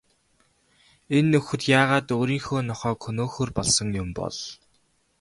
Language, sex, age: Mongolian, male, 19-29